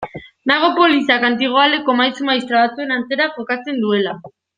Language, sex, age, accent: Basque, male, under 19, Mendebalekoa (Araba, Bizkaia, Gipuzkoako mendebaleko herri batzuk)